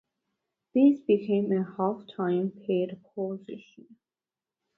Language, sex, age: English, female, under 19